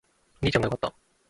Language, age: Japanese, 19-29